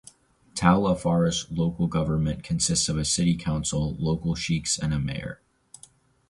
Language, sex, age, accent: English, male, under 19, United States English